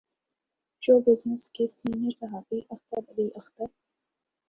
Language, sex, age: Urdu, female, 19-29